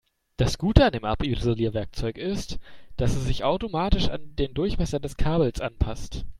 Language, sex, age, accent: German, male, 19-29, Deutschland Deutsch